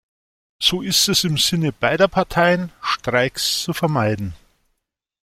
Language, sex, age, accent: German, male, 50-59, Deutschland Deutsch